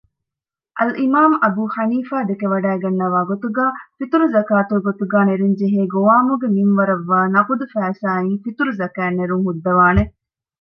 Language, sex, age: Divehi, female, 30-39